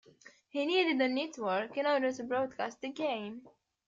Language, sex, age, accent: English, female, 19-29, United States English